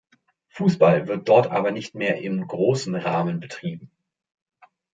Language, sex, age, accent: German, male, 40-49, Deutschland Deutsch